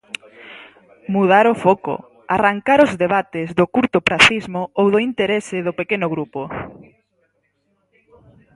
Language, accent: Galician, Normativo (estándar)